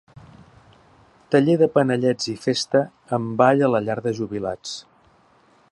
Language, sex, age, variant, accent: Catalan, male, 60-69, Central, central